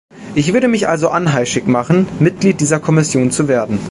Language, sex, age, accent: German, male, 19-29, Deutschland Deutsch